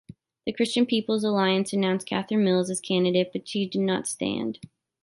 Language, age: English, 19-29